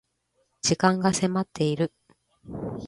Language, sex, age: Japanese, female, 50-59